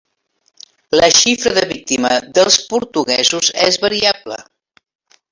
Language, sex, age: Catalan, female, 70-79